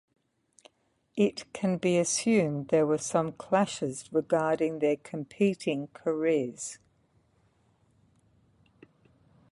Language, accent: English, Australian English